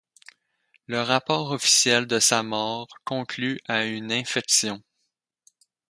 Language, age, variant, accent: French, 19-29, Français d'Amérique du Nord, Français du Canada